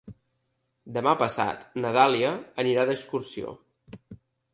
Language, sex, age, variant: Catalan, male, 30-39, Septentrional